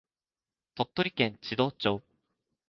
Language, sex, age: Japanese, male, 19-29